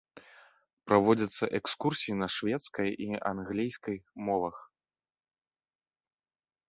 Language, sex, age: Belarusian, male, 30-39